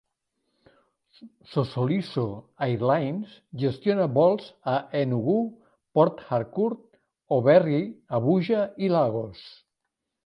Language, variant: Catalan, Central